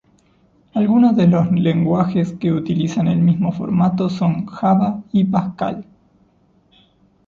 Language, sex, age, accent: Spanish, male, 30-39, Rioplatense: Argentina, Uruguay, este de Bolivia, Paraguay